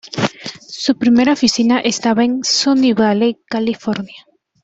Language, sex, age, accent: Spanish, female, 19-29, España: Norte peninsular (Asturias, Castilla y León, Cantabria, País Vasco, Navarra, Aragón, La Rioja, Guadalajara, Cuenca)